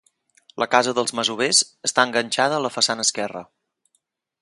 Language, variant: Catalan, Central